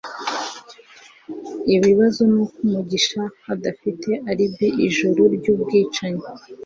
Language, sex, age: Kinyarwanda, female, 19-29